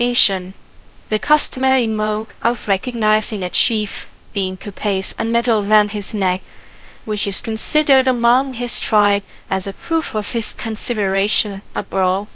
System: TTS, VITS